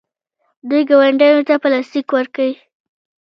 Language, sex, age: Pashto, female, under 19